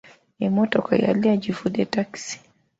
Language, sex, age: Ganda, female, 30-39